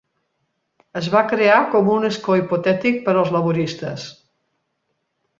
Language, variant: Catalan, Central